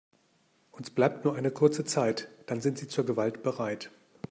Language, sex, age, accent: German, male, 50-59, Deutschland Deutsch